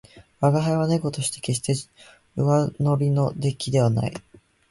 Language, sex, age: Japanese, male, 19-29